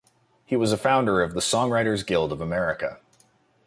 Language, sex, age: English, male, 19-29